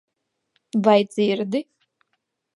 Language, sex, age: Latvian, female, 19-29